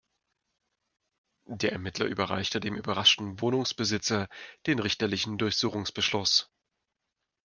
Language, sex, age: German, male, 40-49